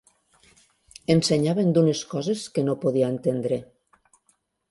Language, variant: Catalan, Central